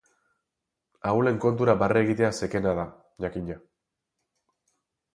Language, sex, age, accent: Basque, male, 40-49, Mendebalekoa (Araba, Bizkaia, Gipuzkoako mendebaleko herri batzuk)